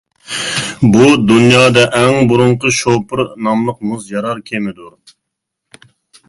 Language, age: Uyghur, 40-49